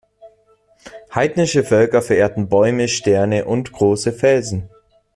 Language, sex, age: German, male, 19-29